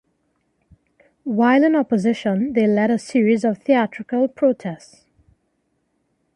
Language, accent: English, West Indies and Bermuda (Bahamas, Bermuda, Jamaica, Trinidad)